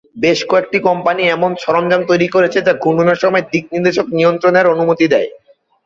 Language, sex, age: Bengali, male, 19-29